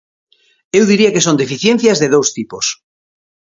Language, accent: Galician, Normativo (estándar)